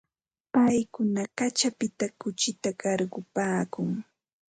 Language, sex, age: Ambo-Pasco Quechua, female, 19-29